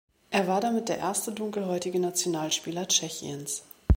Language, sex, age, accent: German, female, 40-49, Deutschland Deutsch